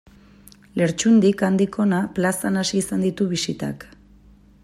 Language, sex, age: Basque, female, 30-39